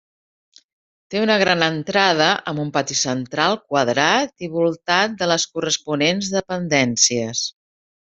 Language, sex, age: Catalan, female, 50-59